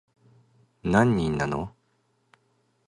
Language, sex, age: Japanese, male, 19-29